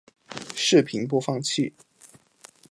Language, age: Chinese, under 19